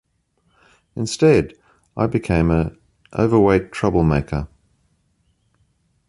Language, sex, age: English, male, 50-59